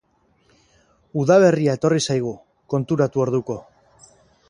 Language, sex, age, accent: Basque, male, 30-39, Mendebalekoa (Araba, Bizkaia, Gipuzkoako mendebaleko herri batzuk)